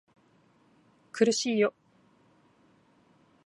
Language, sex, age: Japanese, female, 19-29